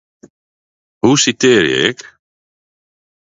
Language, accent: Western Frisian, Wâldfrysk